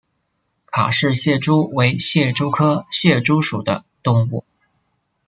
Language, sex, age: Chinese, male, 30-39